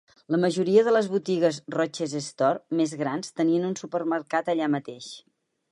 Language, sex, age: Catalan, female, 60-69